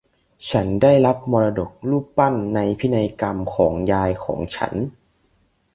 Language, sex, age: Thai, male, 19-29